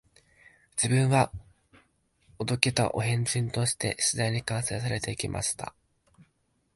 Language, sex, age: Japanese, male, 19-29